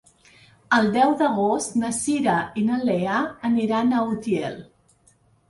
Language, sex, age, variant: Catalan, female, 60-69, Central